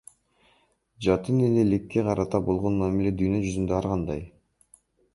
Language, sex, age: Kyrgyz, male, under 19